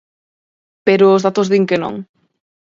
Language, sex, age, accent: Galician, female, 19-29, Atlántico (seseo e gheada)